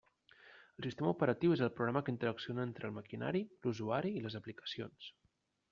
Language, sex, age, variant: Catalan, male, 30-39, Central